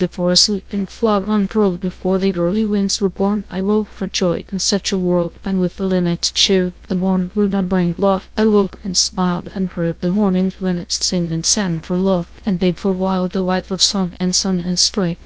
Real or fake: fake